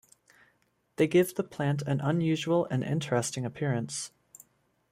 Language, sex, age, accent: English, male, 19-29, United States English